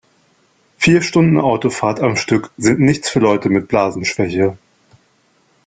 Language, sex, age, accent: German, male, 40-49, Deutschland Deutsch